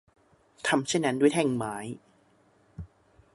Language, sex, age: Thai, male, 19-29